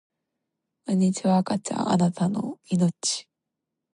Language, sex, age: Japanese, female, 19-29